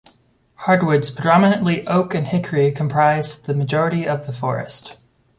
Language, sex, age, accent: English, male, 19-29, United States English